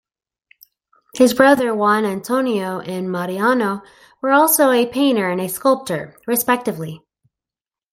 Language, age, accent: English, 30-39, United States English